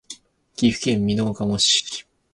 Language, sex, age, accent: Japanese, male, 19-29, 標準語